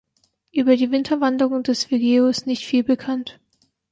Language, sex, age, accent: German, female, 19-29, Deutschland Deutsch